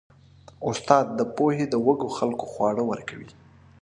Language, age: Pashto, 30-39